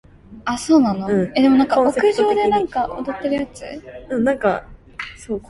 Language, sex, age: Cantonese, female, 19-29